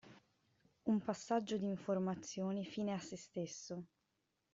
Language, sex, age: Italian, female, 19-29